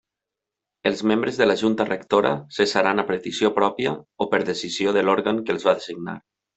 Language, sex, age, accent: Catalan, male, 30-39, valencià